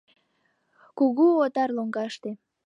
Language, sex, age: Mari, female, under 19